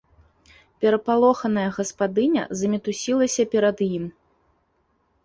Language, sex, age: Belarusian, female, 30-39